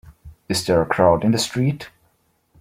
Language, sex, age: English, male, 19-29